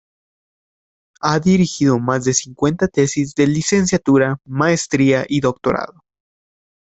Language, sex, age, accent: Spanish, male, 19-29, América central